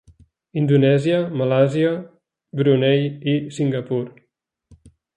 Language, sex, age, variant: Catalan, male, 30-39, Central